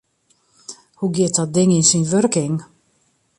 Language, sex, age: Western Frisian, female, 50-59